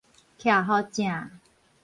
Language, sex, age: Min Nan Chinese, female, 40-49